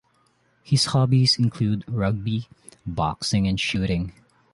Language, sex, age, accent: English, male, 19-29, Filipino